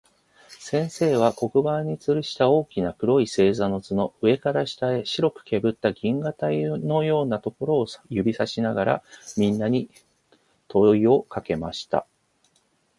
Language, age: Japanese, 40-49